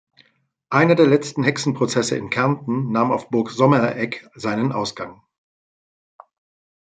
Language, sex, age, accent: German, male, 50-59, Deutschland Deutsch